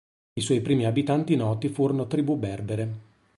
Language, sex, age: Italian, male, 40-49